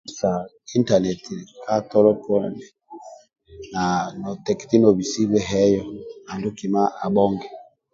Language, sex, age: Amba (Uganda), male, 40-49